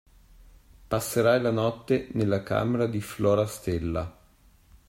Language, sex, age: Italian, male, 30-39